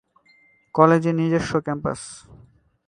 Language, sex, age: Bengali, male, 19-29